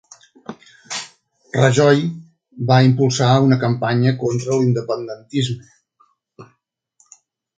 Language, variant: Catalan, Central